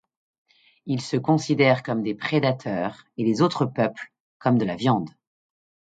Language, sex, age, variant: French, female, 40-49, Français de métropole